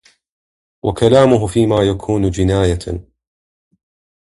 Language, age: Arabic, 19-29